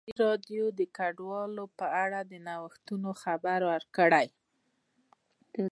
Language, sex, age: Pashto, female, 30-39